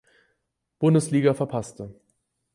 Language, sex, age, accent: German, male, 19-29, Deutschland Deutsch